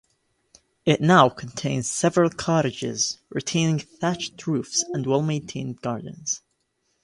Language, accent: English, United States English